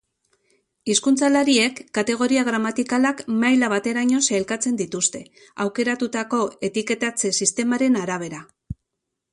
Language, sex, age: Basque, female, 50-59